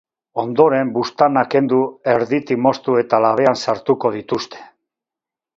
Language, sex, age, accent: Basque, male, 60-69, Mendebalekoa (Araba, Bizkaia, Gipuzkoako mendebaleko herri batzuk)